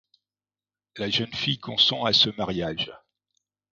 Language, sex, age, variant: French, male, 50-59, Français de métropole